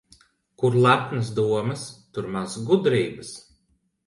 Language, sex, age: Latvian, male, 30-39